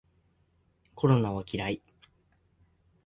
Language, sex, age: Japanese, male, 19-29